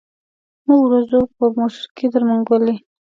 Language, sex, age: Pashto, female, 19-29